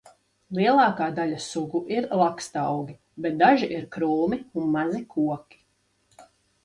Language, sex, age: Latvian, female, 30-39